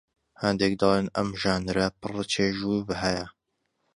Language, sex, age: Central Kurdish, male, 30-39